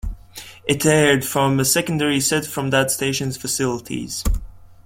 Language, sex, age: English, male, 19-29